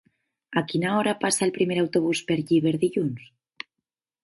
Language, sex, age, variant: Catalan, female, 19-29, Nord-Occidental